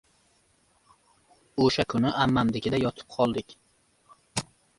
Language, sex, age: Uzbek, male, under 19